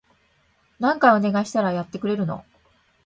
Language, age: Japanese, 50-59